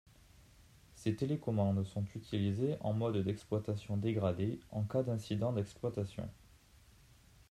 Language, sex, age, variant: French, male, 19-29, Français de métropole